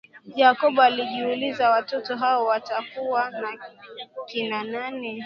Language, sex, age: Swahili, female, 19-29